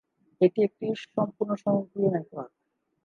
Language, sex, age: Bengali, male, 19-29